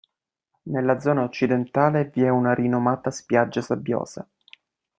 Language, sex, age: Italian, male, 19-29